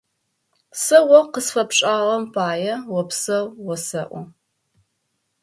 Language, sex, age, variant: Adyghe, female, 30-39, Адыгабзэ (Кирил, пстэумэ зэдыряе)